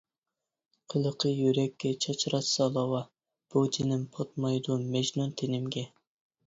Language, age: Uyghur, 30-39